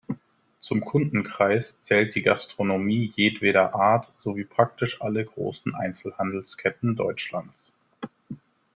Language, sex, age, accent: German, male, 30-39, Deutschland Deutsch